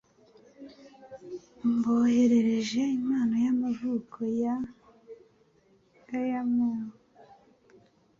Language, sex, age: Kinyarwanda, male, 30-39